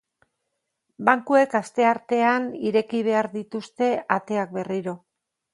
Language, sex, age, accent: Basque, female, 50-59, Mendebalekoa (Araba, Bizkaia, Gipuzkoako mendebaleko herri batzuk)